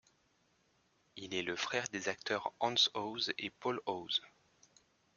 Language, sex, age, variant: French, male, 30-39, Français de métropole